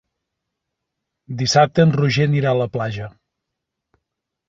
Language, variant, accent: Catalan, Central, Empordanès